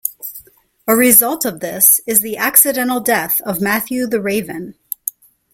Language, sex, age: English, female, 40-49